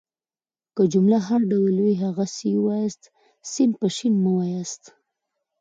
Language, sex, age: Pashto, female, 30-39